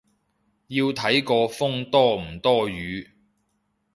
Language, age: Cantonese, 30-39